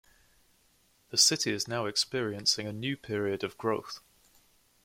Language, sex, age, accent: English, male, 19-29, England English